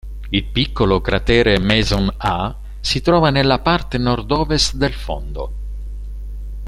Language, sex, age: Italian, male, 60-69